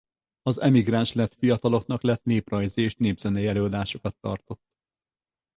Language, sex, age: Hungarian, male, 50-59